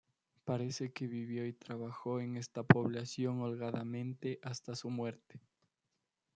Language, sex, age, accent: Spanish, male, under 19, Andino-Pacífico: Colombia, Perú, Ecuador, oeste de Bolivia y Venezuela andina